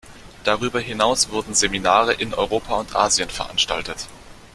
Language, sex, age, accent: German, male, under 19, Deutschland Deutsch